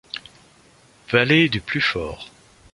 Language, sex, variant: French, male, Français de métropole